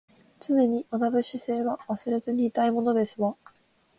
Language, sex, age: Japanese, female, 19-29